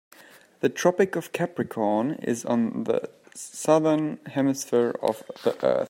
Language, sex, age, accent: English, male, 30-39, United States English